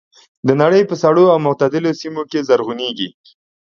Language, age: Pashto, 30-39